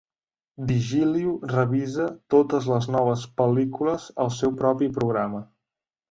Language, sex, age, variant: Catalan, male, 19-29, Central